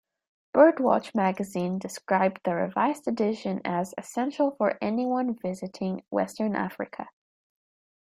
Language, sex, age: English, female, 19-29